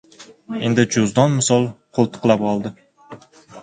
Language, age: Uzbek, 19-29